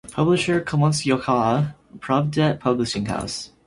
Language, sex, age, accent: English, male, 19-29, United States English